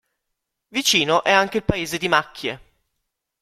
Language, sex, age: Italian, male, 30-39